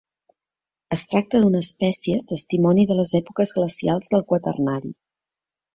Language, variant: Catalan, Central